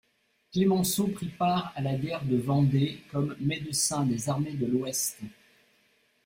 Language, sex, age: French, male, 50-59